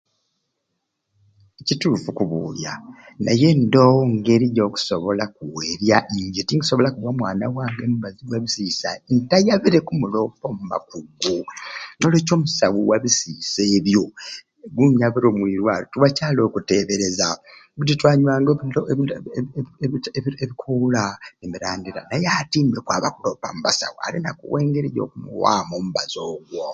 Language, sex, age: Ruuli, male, 70-79